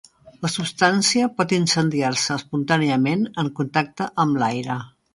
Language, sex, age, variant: Catalan, female, 70-79, Central